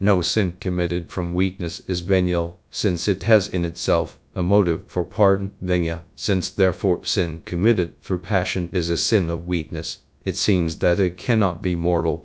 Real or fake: fake